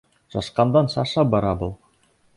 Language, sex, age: Bashkir, male, 19-29